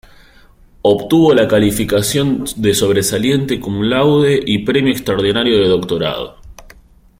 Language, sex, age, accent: Spanish, male, 19-29, Rioplatense: Argentina, Uruguay, este de Bolivia, Paraguay